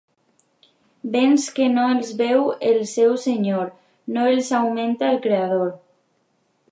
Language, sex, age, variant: Catalan, female, under 19, Alacantí